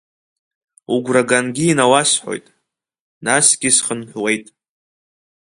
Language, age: Abkhazian, under 19